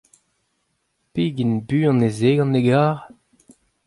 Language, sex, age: Breton, male, 19-29